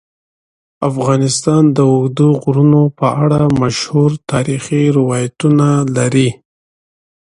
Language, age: Pashto, 30-39